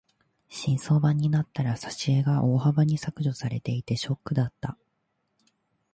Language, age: Japanese, 19-29